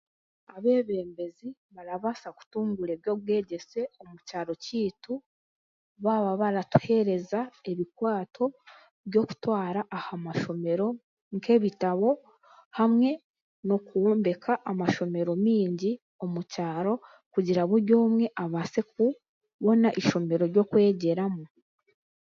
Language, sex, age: Chiga, female, 19-29